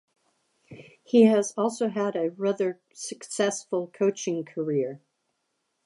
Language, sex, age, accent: English, female, 50-59, United States English